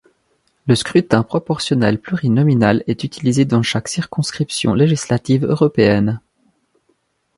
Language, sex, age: French, male, 30-39